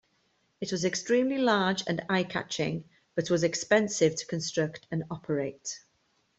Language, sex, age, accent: English, female, 40-49, Welsh English